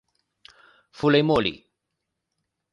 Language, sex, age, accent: Chinese, male, 19-29, 出生地：山东省